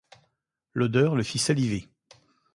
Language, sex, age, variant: French, male, 40-49, Français de métropole